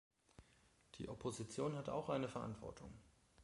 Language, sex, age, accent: German, male, 19-29, Deutschland Deutsch